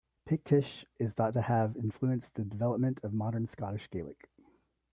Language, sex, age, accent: English, male, 30-39, United States English